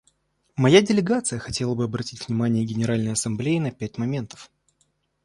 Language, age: Russian, 19-29